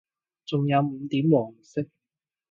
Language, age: Cantonese, 40-49